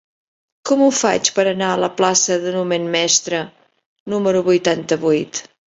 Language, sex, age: Catalan, female, 60-69